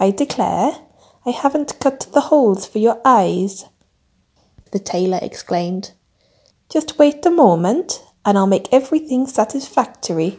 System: none